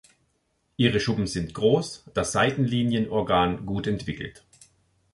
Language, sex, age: German, male, 50-59